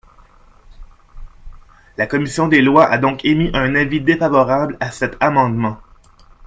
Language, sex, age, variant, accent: French, male, 40-49, Français d'Amérique du Nord, Français du Canada